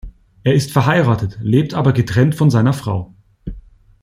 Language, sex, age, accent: German, male, 30-39, Deutschland Deutsch